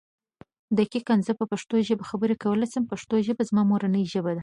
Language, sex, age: Pashto, female, 19-29